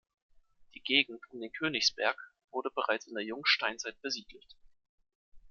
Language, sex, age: German, male, 19-29